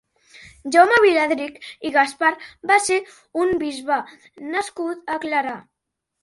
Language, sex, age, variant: Catalan, female, 40-49, Central